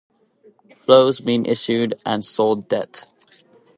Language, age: English, 19-29